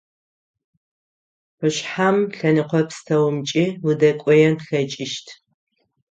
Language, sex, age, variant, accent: Adyghe, female, 50-59, Адыгабзэ (Кирил, пстэумэ зэдыряе), Кıэмгуй (Çemguy)